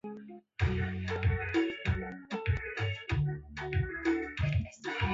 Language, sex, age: Swahili, female, 19-29